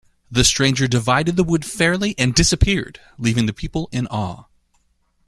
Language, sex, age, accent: English, male, 30-39, United States English